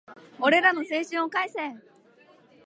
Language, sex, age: Japanese, female, 19-29